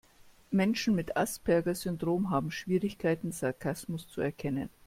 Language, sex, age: German, female, 50-59